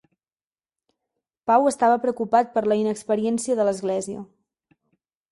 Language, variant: Catalan, Central